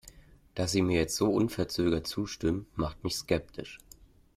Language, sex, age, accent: German, male, 30-39, Deutschland Deutsch